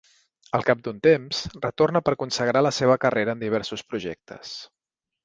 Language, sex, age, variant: Catalan, male, 30-39, Central